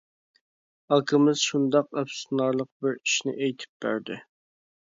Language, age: Uyghur, 19-29